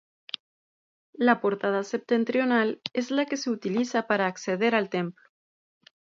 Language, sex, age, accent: Spanish, female, 30-39, México